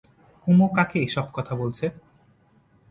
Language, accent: Bengali, Native